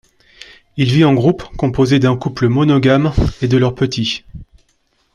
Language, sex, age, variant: French, male, 30-39, Français de métropole